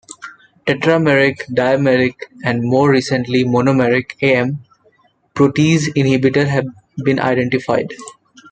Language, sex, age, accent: English, male, 19-29, India and South Asia (India, Pakistan, Sri Lanka)